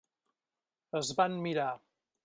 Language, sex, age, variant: Catalan, male, 50-59, Central